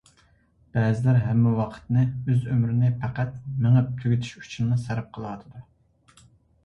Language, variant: Uyghur, ئۇيغۇر تىلى